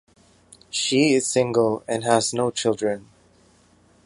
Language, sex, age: English, male, 19-29